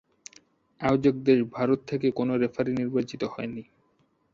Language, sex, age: Bengali, male, 19-29